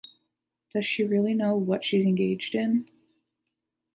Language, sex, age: English, female, 19-29